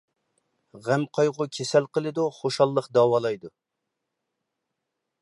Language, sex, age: Uyghur, male, 40-49